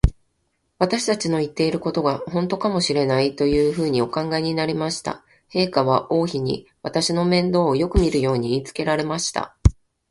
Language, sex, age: Japanese, female, 40-49